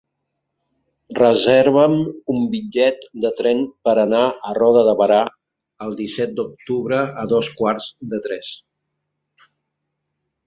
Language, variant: Catalan, Central